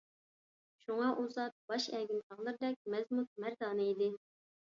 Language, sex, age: Uyghur, female, 19-29